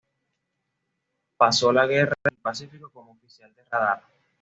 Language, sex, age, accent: Spanish, male, 19-29, Caribe: Cuba, Venezuela, Puerto Rico, República Dominicana, Panamá, Colombia caribeña, México caribeño, Costa del golfo de México